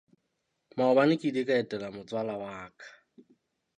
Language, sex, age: Southern Sotho, male, 30-39